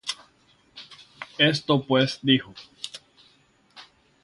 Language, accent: Spanish, Caribe: Cuba, Venezuela, Puerto Rico, República Dominicana, Panamá, Colombia caribeña, México caribeño, Costa del golfo de México